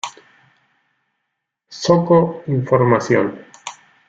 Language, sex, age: Spanish, male, 19-29